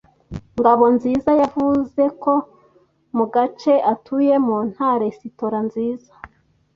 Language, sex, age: Kinyarwanda, female, 19-29